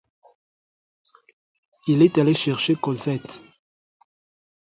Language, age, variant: French, 30-39, Français d'Afrique subsaharienne et des îles africaines